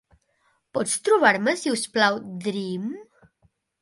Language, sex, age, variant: Catalan, male, under 19, Central